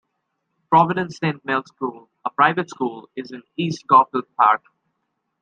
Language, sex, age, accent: English, male, 19-29, United States English